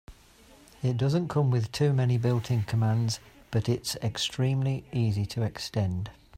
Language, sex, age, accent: English, male, 40-49, England English